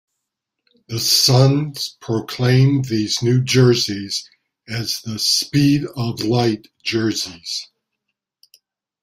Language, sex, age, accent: English, male, 60-69, United States English